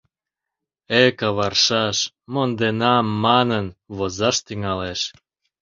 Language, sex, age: Mari, male, 30-39